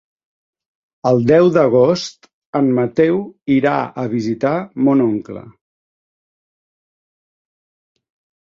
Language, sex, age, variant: Catalan, male, 50-59, Central